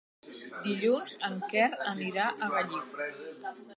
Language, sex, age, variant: Catalan, female, 60-69, Central